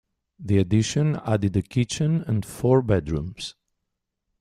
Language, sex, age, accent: English, male, 40-49, Canadian English